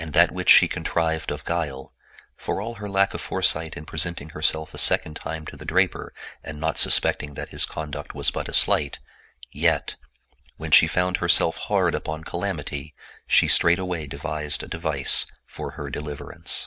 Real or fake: real